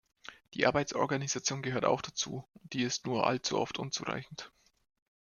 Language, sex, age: German, male, 19-29